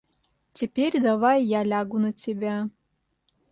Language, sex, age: Russian, female, 30-39